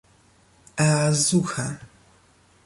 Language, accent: German, Polnisch Deutsch